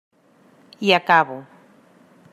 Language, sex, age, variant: Catalan, female, 40-49, Central